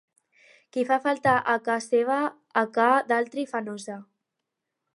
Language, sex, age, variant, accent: Catalan, female, under 19, Alacantí, aprenent (recent, des del castellà)